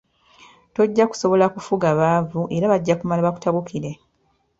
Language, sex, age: Ganda, female, 30-39